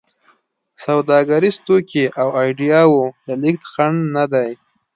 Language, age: Pashto, 19-29